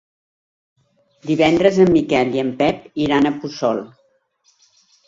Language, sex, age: Catalan, female, 60-69